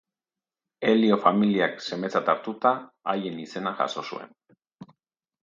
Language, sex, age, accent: Basque, male, 50-59, Erdialdekoa edo Nafarra (Gipuzkoa, Nafarroa)